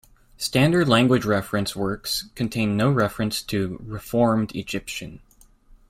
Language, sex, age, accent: English, male, 19-29, United States English